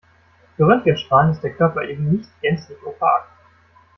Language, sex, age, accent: German, male, 19-29, Deutschland Deutsch